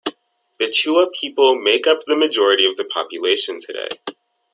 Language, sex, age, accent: English, male, under 19, United States English